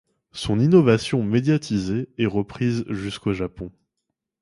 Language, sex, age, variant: French, male, 30-39, Français de métropole